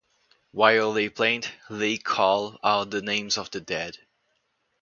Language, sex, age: English, male, under 19